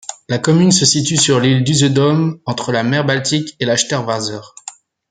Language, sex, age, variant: French, male, 19-29, Français de métropole